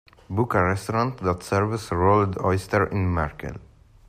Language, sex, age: English, male, under 19